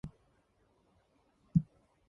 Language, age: English, under 19